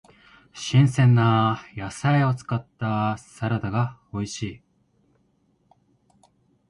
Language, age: Japanese, 19-29